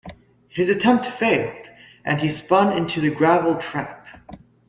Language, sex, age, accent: English, male, under 19, United States English